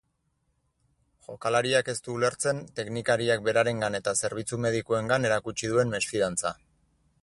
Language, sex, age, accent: Basque, male, 40-49, Erdialdekoa edo Nafarra (Gipuzkoa, Nafarroa)